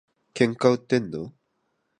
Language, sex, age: Japanese, male, 30-39